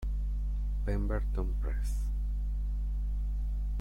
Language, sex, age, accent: Spanish, male, 30-39, América central